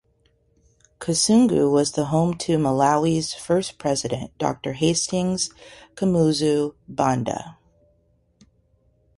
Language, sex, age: English, female, 40-49